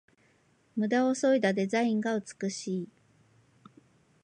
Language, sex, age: Japanese, female, 40-49